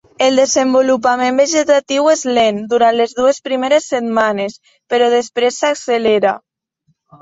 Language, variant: Catalan, Septentrional